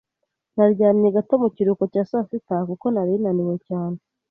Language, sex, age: Kinyarwanda, female, 30-39